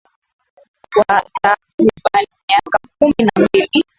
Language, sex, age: Swahili, female, 19-29